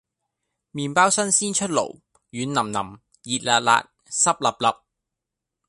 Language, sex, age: Cantonese, male, 19-29